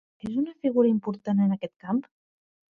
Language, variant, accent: Catalan, Central, central